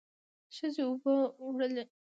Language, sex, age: Pashto, female, under 19